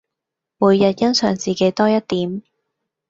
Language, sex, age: Cantonese, female, 19-29